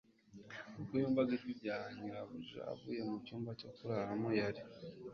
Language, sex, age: Kinyarwanda, male, 30-39